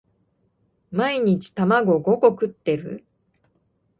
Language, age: Japanese, 40-49